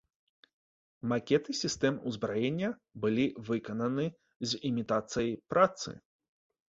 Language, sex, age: Belarusian, male, 30-39